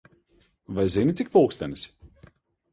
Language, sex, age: Latvian, male, 40-49